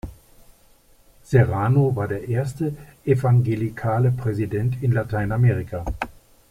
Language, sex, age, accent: German, male, 60-69, Deutschland Deutsch